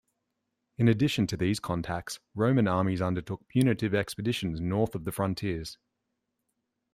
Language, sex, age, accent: English, male, 30-39, Australian English